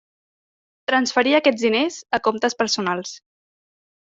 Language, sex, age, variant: Catalan, female, 19-29, Central